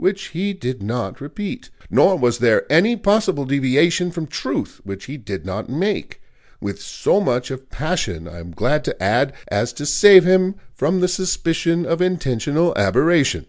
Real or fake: real